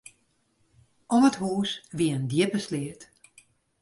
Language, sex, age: Western Frisian, female, 60-69